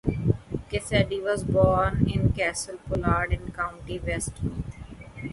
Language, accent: English, India and South Asia (India, Pakistan, Sri Lanka)